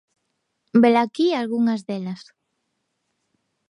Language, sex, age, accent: Galician, female, 30-39, Normativo (estándar)